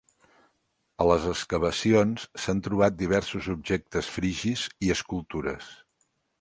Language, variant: Catalan, Central